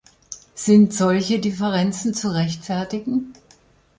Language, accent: German, Deutschland Deutsch